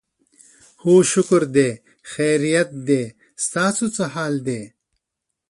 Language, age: Pashto, 40-49